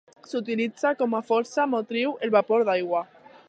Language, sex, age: Catalan, female, under 19